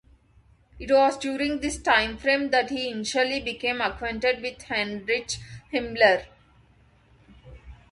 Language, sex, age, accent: English, female, 30-39, India and South Asia (India, Pakistan, Sri Lanka)